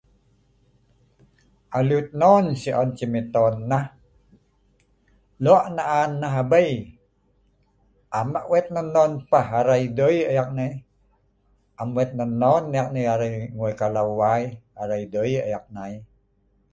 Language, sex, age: Sa'ban, male, 50-59